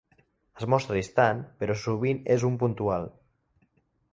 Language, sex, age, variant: Catalan, male, under 19, Central